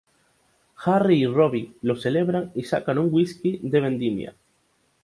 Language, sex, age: Spanish, male, 19-29